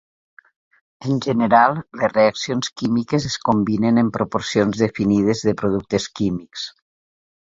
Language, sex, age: Catalan, female, 60-69